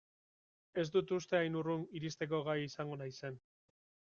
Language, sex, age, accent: Basque, male, 30-39, Erdialdekoa edo Nafarra (Gipuzkoa, Nafarroa)